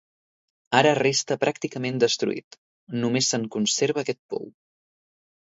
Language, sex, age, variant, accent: Catalan, male, 19-29, Central, central